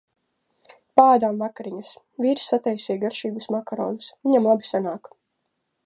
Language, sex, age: Latvian, female, 30-39